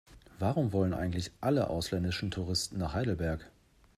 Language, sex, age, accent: German, male, 30-39, Deutschland Deutsch